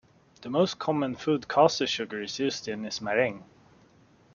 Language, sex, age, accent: English, male, 19-29, England English